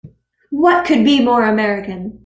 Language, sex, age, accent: English, female, under 19, Canadian English